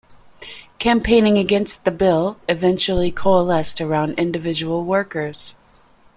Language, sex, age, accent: English, female, 40-49, United States English